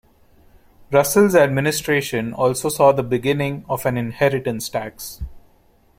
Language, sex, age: English, male, 19-29